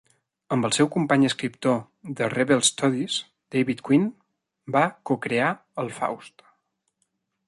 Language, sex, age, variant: Catalan, male, 19-29, Central